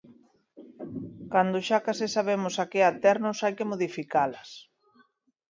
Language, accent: Galician, Normativo (estándar)